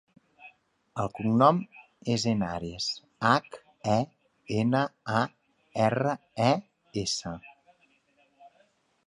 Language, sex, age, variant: Catalan, male, 50-59, Central